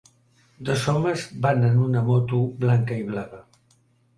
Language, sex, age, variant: Catalan, male, 70-79, Central